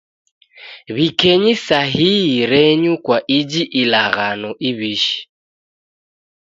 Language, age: Taita, 19-29